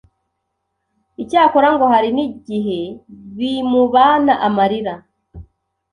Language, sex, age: Kinyarwanda, female, 30-39